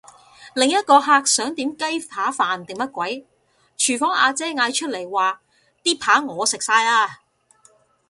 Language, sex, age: Cantonese, female, 50-59